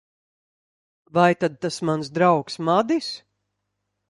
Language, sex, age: Latvian, female, 50-59